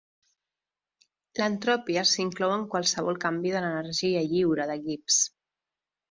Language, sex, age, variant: Catalan, female, 50-59, Central